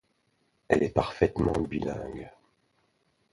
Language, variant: French, Français de métropole